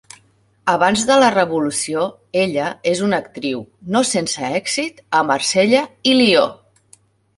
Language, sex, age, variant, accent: Catalan, female, 40-49, Central, central